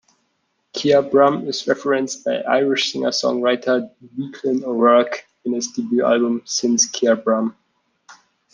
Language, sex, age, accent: English, male, 19-29, United States English